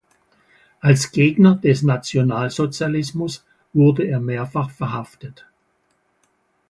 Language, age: German, 70-79